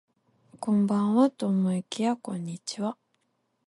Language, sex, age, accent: Japanese, female, 19-29, 関西弁